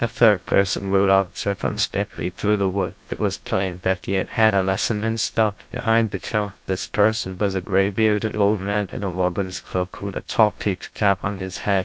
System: TTS, GlowTTS